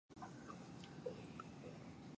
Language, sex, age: Vietnamese, male, 30-39